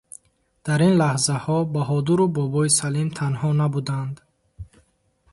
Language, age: Tajik, 19-29